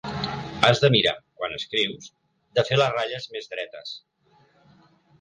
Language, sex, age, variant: Catalan, male, 50-59, Central